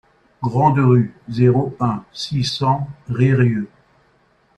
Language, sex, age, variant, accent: French, male, 50-59, Français d'Europe, Français de Belgique